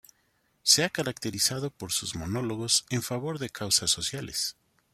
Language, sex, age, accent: Spanish, male, 50-59, México